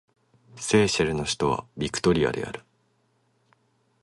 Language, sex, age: Japanese, male, 19-29